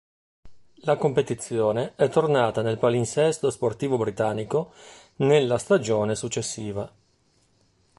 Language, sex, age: Italian, male, 50-59